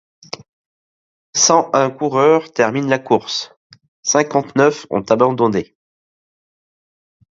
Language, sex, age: French, male, 40-49